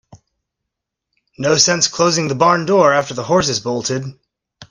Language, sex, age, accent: English, male, 19-29, United States English